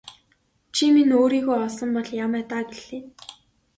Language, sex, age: Mongolian, female, 19-29